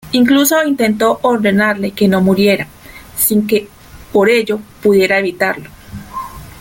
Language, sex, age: Spanish, female, 30-39